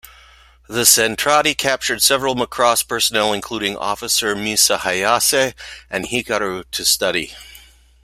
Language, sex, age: English, male, 50-59